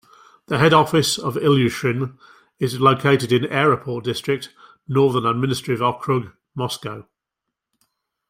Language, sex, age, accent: English, male, 50-59, England English